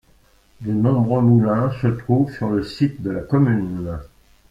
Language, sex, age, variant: French, male, 60-69, Français de métropole